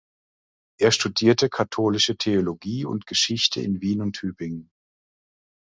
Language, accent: German, Deutschland Deutsch